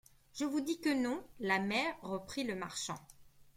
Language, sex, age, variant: French, female, under 19, Français de métropole